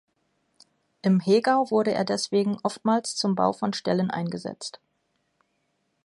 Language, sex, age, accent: German, female, 30-39, Deutschland Deutsch